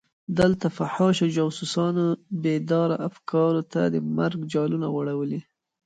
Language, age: Pashto, 19-29